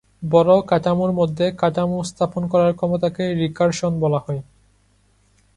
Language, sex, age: Bengali, male, 19-29